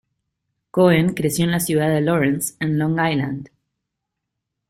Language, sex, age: Spanish, female, 30-39